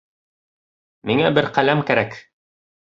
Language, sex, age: Bashkir, male, 30-39